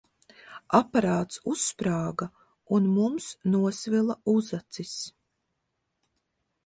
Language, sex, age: Latvian, female, 40-49